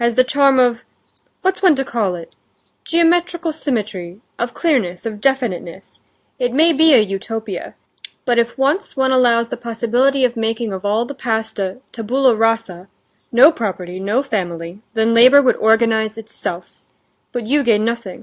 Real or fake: real